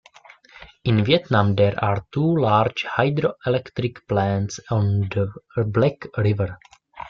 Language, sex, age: English, male, 19-29